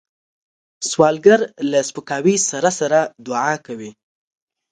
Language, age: Pashto, 19-29